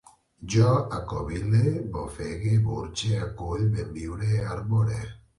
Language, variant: Catalan, Septentrional